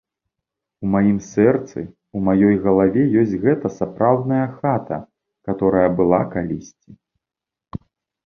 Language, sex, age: Belarusian, male, 30-39